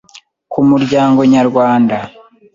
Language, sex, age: Kinyarwanda, male, 19-29